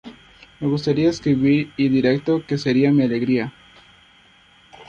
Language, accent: Spanish, Andino-Pacífico: Colombia, Perú, Ecuador, oeste de Bolivia y Venezuela andina